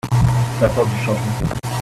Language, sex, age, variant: French, male, 19-29, Français de métropole